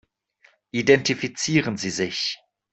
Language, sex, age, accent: German, male, 40-49, Deutschland Deutsch